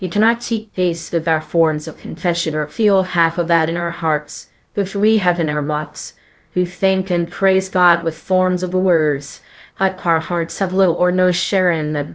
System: TTS, VITS